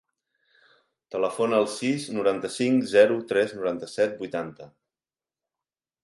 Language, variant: Catalan, Central